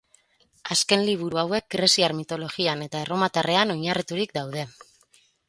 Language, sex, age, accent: Basque, female, 30-39, Mendebalekoa (Araba, Bizkaia, Gipuzkoako mendebaleko herri batzuk)